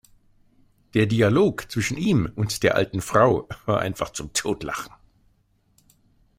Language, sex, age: German, male, 60-69